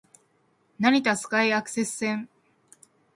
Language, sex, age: Japanese, female, 19-29